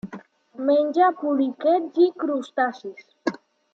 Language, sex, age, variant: Catalan, male, under 19, Central